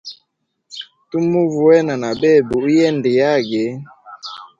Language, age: Hemba, 19-29